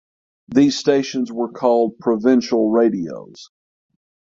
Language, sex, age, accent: English, male, 50-59, United States English; southern United States